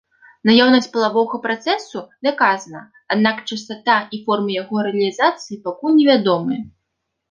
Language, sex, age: Belarusian, female, 19-29